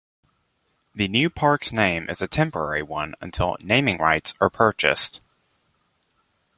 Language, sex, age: English, male, under 19